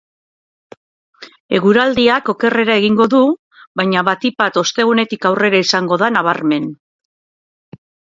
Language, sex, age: Basque, female, 40-49